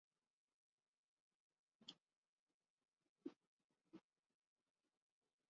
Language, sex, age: Urdu, female, 19-29